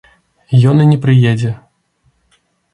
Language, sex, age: Belarusian, male, 30-39